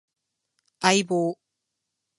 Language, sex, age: Japanese, male, 19-29